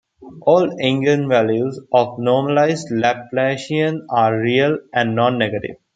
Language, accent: English, India and South Asia (India, Pakistan, Sri Lanka)